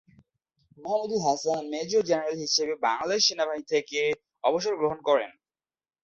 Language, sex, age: Bengali, male, under 19